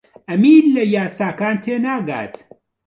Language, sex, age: Central Kurdish, male, 40-49